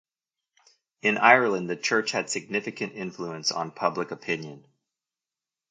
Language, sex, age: English, male, 30-39